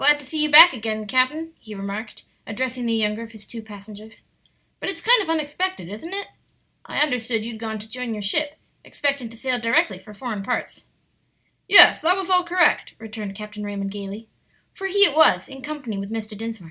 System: none